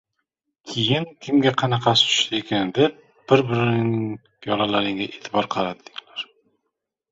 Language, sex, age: Uzbek, male, under 19